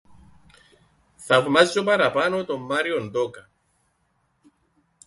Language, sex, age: Greek, male, 40-49